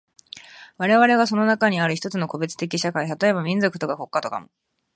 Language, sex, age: Japanese, female, 19-29